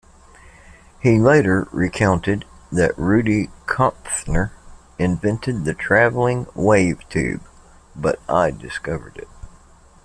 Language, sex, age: English, male, 50-59